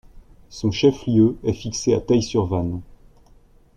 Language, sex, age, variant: French, male, 40-49, Français de métropole